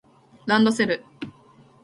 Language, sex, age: Japanese, female, 19-29